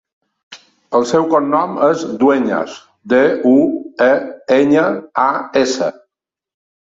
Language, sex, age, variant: Catalan, male, 60-69, Balear